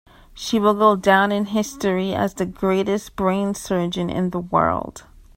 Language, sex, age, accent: English, female, 19-29, United States English